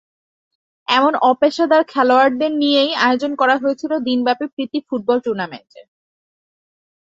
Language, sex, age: Bengali, female, 19-29